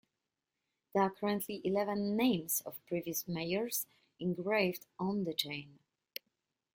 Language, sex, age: English, female, 40-49